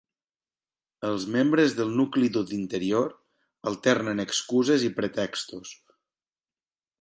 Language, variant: Catalan, Nord-Occidental